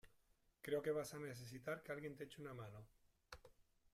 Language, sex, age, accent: Spanish, male, 40-49, España: Islas Canarias